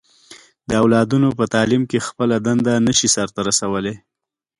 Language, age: Pashto, 30-39